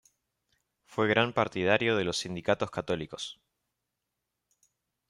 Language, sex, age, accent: Spanish, male, 30-39, Rioplatense: Argentina, Uruguay, este de Bolivia, Paraguay